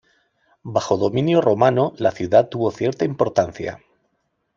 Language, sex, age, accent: Spanish, male, 40-49, España: Sur peninsular (Andalucia, Extremadura, Murcia)